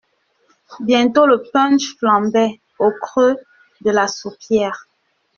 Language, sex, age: French, female, 19-29